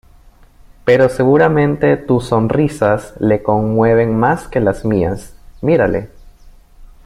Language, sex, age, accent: Spanish, male, 19-29, Andino-Pacífico: Colombia, Perú, Ecuador, oeste de Bolivia y Venezuela andina